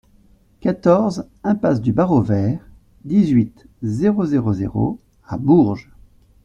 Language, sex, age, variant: French, male, 40-49, Français de métropole